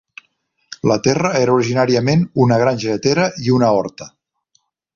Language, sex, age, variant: Catalan, male, 60-69, Central